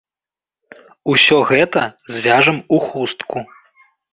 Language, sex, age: Belarusian, male, 30-39